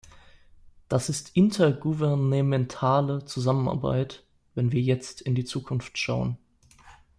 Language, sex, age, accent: German, male, 19-29, Deutschland Deutsch